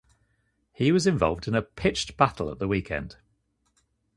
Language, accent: English, England English